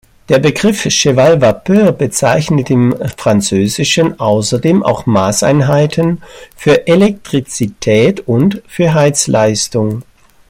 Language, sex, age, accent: German, male, 50-59, Deutschland Deutsch